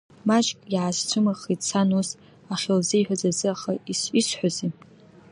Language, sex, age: Abkhazian, female, under 19